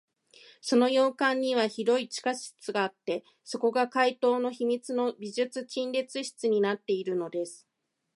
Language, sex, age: Japanese, female, 30-39